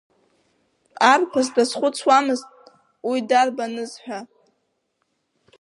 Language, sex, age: Abkhazian, female, under 19